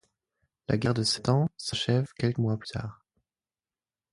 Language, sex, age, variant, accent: French, male, 19-29, Français d'Europe, Français d’Allemagne